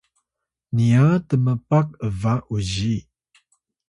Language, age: Atayal, 30-39